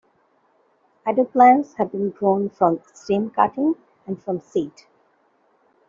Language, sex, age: English, female, 19-29